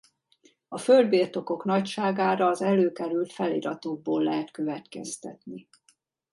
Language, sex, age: Hungarian, female, 50-59